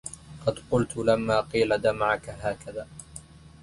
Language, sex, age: Arabic, male, 19-29